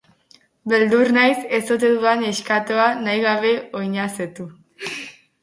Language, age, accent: Basque, under 19, Mendebalekoa (Araba, Bizkaia, Gipuzkoako mendebaleko herri batzuk)